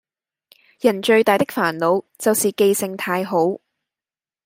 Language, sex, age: Cantonese, female, 19-29